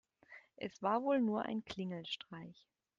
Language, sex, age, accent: German, female, 30-39, Deutschland Deutsch